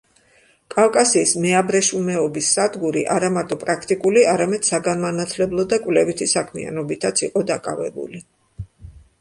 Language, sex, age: Georgian, female, 60-69